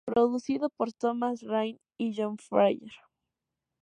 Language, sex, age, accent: Spanish, female, 19-29, México